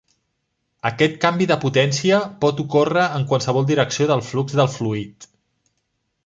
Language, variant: Catalan, Central